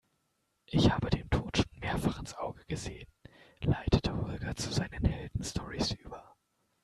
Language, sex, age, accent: German, male, 19-29, Deutschland Deutsch